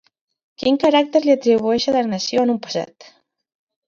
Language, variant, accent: Catalan, Central, central